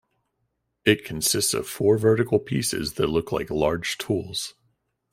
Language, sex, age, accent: English, male, 19-29, United States English